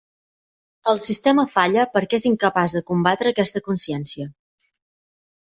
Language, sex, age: Catalan, female, 30-39